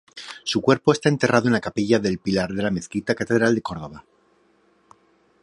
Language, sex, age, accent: Spanish, male, 40-49, España: Norte peninsular (Asturias, Castilla y León, Cantabria, País Vasco, Navarra, Aragón, La Rioja, Guadalajara, Cuenca)